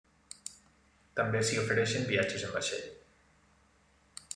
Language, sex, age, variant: Catalan, male, 19-29, Nord-Occidental